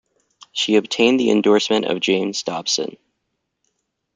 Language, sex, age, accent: English, male, 19-29, United States English